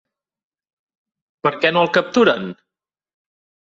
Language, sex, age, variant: Catalan, male, 30-39, Central